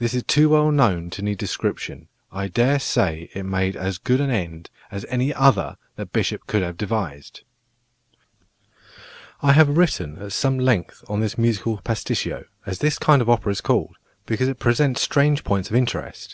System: none